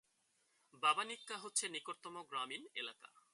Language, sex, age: Bengali, male, 19-29